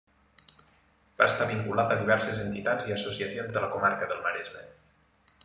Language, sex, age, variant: Catalan, male, 19-29, Nord-Occidental